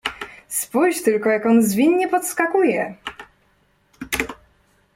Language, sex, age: Polish, female, 19-29